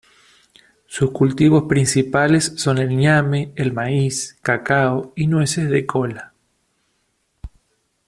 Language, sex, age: Spanish, male, 30-39